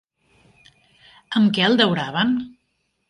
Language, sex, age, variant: Catalan, female, 40-49, Central